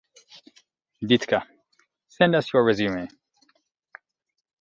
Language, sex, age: English, male, 30-39